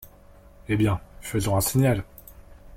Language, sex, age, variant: French, male, 19-29, Français de métropole